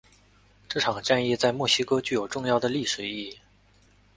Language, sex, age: Chinese, male, 19-29